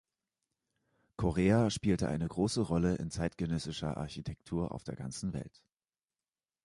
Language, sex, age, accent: German, male, 30-39, Deutschland Deutsch